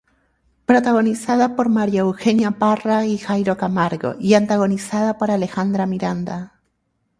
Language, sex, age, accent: Spanish, female, 19-29, Caribe: Cuba, Venezuela, Puerto Rico, República Dominicana, Panamá, Colombia caribeña, México caribeño, Costa del golfo de México